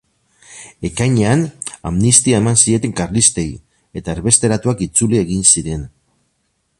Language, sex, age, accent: Basque, male, 50-59, Mendebalekoa (Araba, Bizkaia, Gipuzkoako mendebaleko herri batzuk)